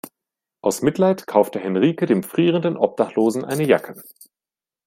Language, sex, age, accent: German, male, 19-29, Deutschland Deutsch